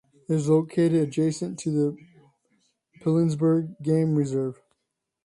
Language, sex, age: English, male, 40-49